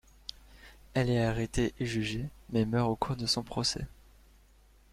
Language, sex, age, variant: French, male, 19-29, Français de métropole